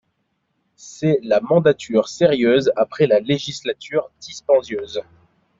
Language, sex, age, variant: French, male, 19-29, Français de métropole